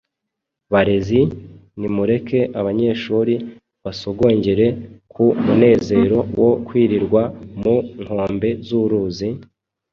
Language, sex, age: Kinyarwanda, male, 30-39